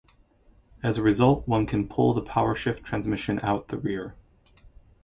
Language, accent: English, United States English